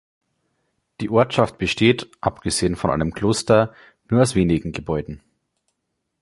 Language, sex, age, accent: German, male, 19-29, Deutschland Deutsch